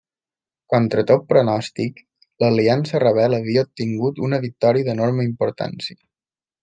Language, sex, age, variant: Catalan, male, 19-29, Balear